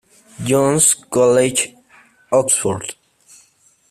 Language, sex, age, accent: Spanish, male, under 19, México